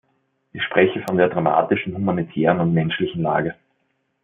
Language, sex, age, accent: German, male, 19-29, Österreichisches Deutsch